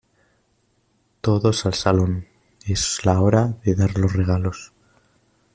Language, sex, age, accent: Spanish, male, under 19, España: Centro-Sur peninsular (Madrid, Toledo, Castilla-La Mancha)